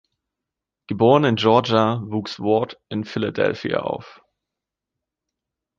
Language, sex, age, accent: German, male, 19-29, Deutschland Deutsch